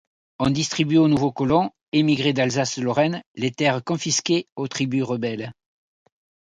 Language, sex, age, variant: French, male, 60-69, Français de métropole